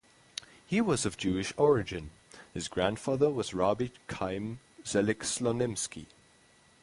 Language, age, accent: English, 19-29, United States English; England English